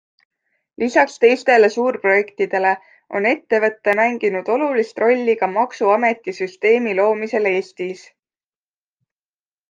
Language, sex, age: Estonian, female, 19-29